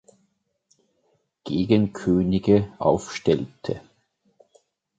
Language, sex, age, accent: German, male, 50-59, Österreichisches Deutsch